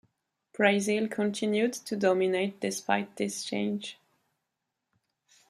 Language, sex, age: English, female, 30-39